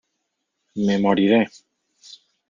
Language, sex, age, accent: Spanish, male, 30-39, España: Centro-Sur peninsular (Madrid, Toledo, Castilla-La Mancha)